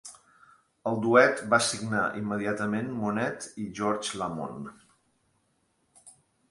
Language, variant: Catalan, Central